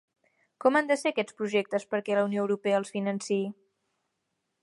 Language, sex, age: Catalan, female, under 19